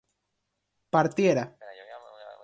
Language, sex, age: Spanish, male, 19-29